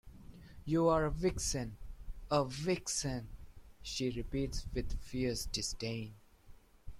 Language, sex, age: English, male, 19-29